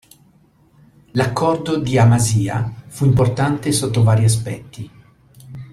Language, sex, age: Italian, male, 50-59